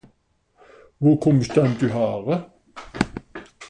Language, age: Swiss German, 60-69